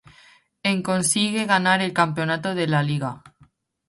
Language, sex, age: Spanish, female, 19-29